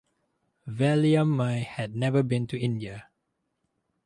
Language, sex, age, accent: English, male, 19-29, Malaysian English